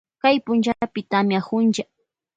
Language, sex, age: Loja Highland Quichua, female, 19-29